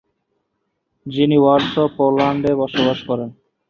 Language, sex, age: Bengali, male, 19-29